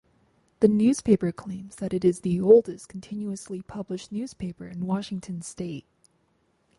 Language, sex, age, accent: English, female, 19-29, United States English